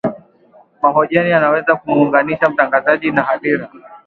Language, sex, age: Swahili, male, 19-29